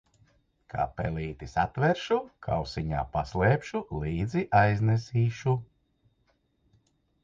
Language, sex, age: Latvian, male, 50-59